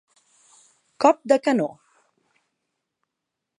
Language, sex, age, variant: Catalan, female, 40-49, Central